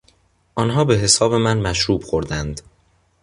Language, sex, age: Persian, male, under 19